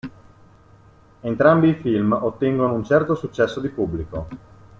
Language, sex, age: Italian, male, 30-39